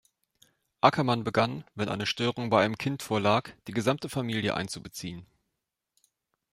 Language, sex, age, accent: German, male, 19-29, Deutschland Deutsch